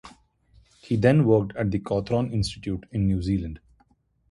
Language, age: English, 30-39